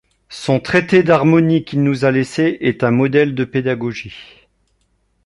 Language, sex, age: French, male, 50-59